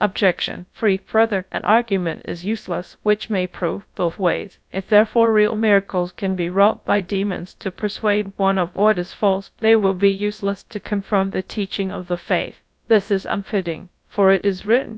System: TTS, GradTTS